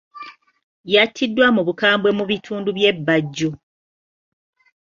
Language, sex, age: Ganda, female, 30-39